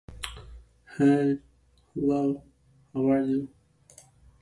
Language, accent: English, United States English